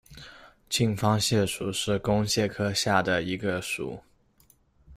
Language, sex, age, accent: Chinese, male, under 19, 出生地：浙江省